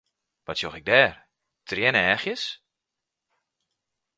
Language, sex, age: Western Frisian, male, 40-49